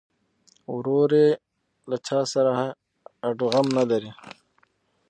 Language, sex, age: Pashto, male, 19-29